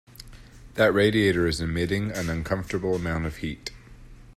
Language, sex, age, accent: English, male, 30-39, United States English